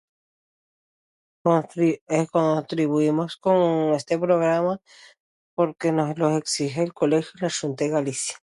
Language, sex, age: Spanish, female, 40-49